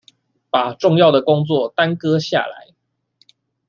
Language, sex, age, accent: Chinese, male, 19-29, 出生地：新北市